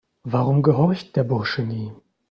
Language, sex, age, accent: German, male, 30-39, Deutschland Deutsch